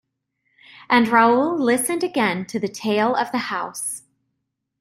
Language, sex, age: English, female, 30-39